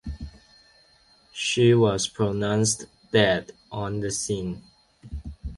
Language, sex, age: English, male, under 19